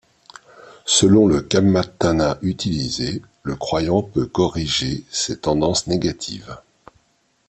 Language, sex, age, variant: French, male, 50-59, Français de métropole